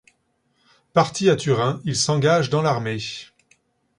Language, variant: French, Français de métropole